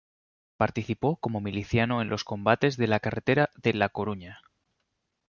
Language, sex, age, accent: Spanish, male, 30-39, España: Norte peninsular (Asturias, Castilla y León, Cantabria, País Vasco, Navarra, Aragón, La Rioja, Guadalajara, Cuenca)